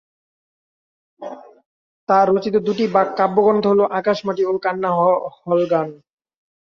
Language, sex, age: Bengali, male, 19-29